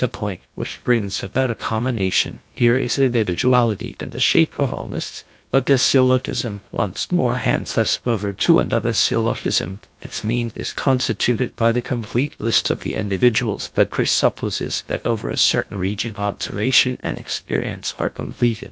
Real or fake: fake